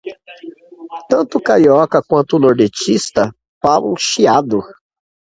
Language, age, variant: Portuguese, 40-49, Portuguese (Brasil)